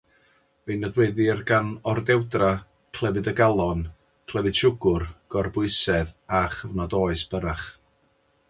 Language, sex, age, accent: Welsh, male, 40-49, Y Deyrnas Unedig Cymraeg